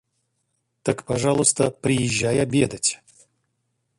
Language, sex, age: Russian, male, 40-49